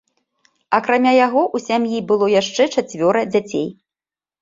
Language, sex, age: Belarusian, female, 30-39